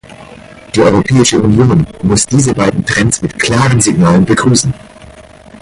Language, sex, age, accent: German, male, 40-49, Deutschland Deutsch